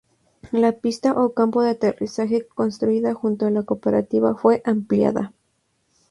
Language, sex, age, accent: Spanish, female, under 19, México